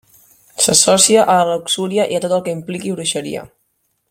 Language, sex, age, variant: Catalan, female, 19-29, Central